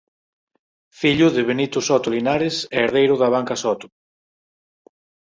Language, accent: Galician, Normativo (estándar)